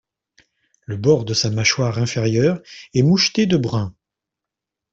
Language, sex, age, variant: French, male, 40-49, Français de métropole